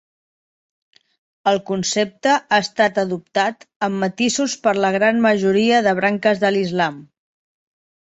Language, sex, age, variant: Catalan, female, 30-39, Septentrional